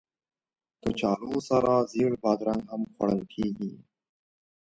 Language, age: Pashto, 19-29